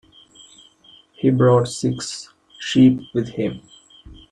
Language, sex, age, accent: English, male, 19-29, India and South Asia (India, Pakistan, Sri Lanka)